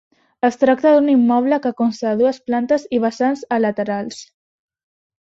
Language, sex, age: Catalan, female, under 19